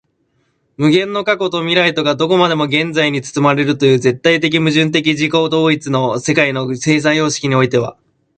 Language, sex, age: Japanese, male, 19-29